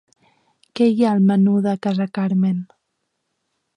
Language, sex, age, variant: Catalan, female, 19-29, Central